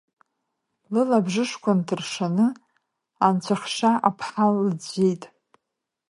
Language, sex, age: Abkhazian, female, 30-39